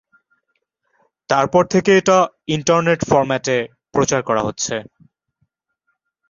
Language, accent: Bengali, Native